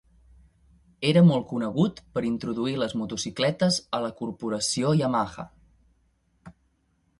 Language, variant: Catalan, Central